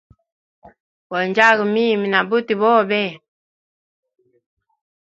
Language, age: Hemba, 19-29